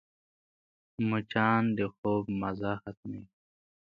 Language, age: Pashto, 19-29